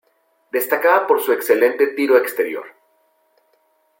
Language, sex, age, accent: Spanish, male, 19-29, México